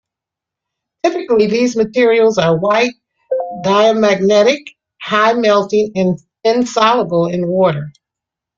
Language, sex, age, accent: English, female, 50-59, United States English